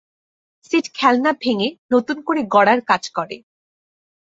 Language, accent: Bengali, প্রমিত বাংলা